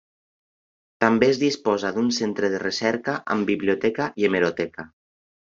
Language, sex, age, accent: Catalan, male, 19-29, valencià